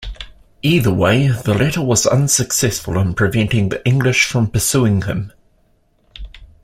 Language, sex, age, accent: English, male, 50-59, New Zealand English